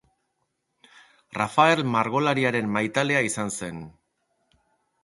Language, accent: Basque, Erdialdekoa edo Nafarra (Gipuzkoa, Nafarroa)